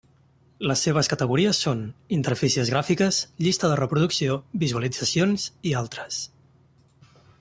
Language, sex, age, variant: Catalan, male, 30-39, Central